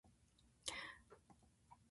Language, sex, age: Japanese, female, 50-59